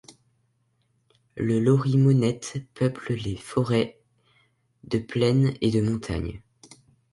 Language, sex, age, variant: French, male, under 19, Français de métropole